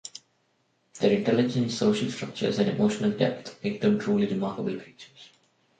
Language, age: English, 19-29